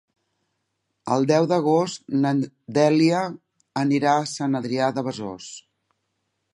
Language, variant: Catalan, Central